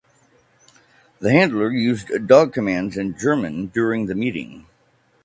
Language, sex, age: English, male, 40-49